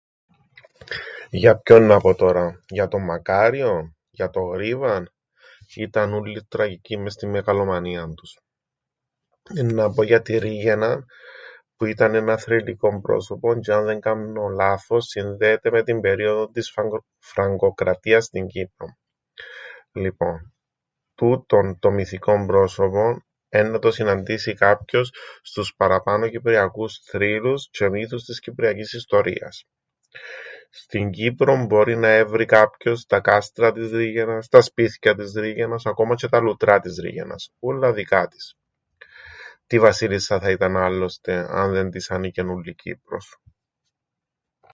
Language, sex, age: Greek, male, 40-49